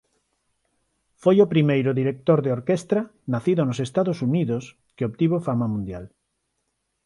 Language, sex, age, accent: Galician, male, 50-59, Neofalante